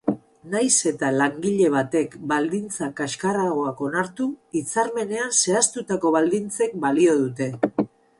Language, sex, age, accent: Basque, female, 40-49, Mendebalekoa (Araba, Bizkaia, Gipuzkoako mendebaleko herri batzuk)